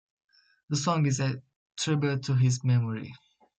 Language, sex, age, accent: English, male, under 19, United States English